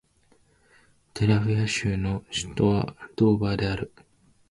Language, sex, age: Japanese, male, 19-29